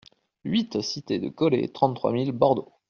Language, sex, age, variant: French, male, 30-39, Français de métropole